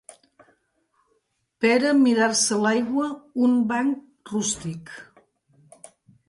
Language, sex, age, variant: Catalan, female, 60-69, Central